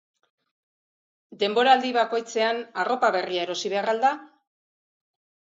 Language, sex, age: Basque, male, 50-59